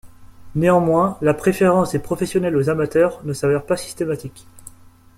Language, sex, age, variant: French, male, 19-29, Français de métropole